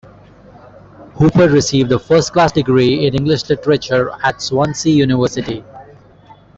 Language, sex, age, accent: English, male, 19-29, India and South Asia (India, Pakistan, Sri Lanka)